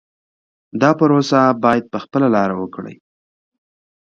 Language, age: Pashto, 19-29